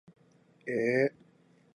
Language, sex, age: Japanese, male, 19-29